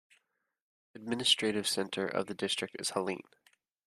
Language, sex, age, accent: English, male, 19-29, United States English